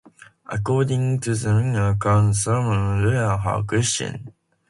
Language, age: English, under 19